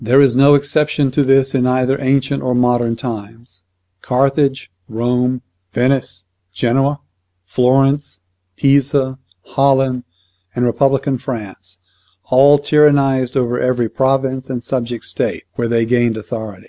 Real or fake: real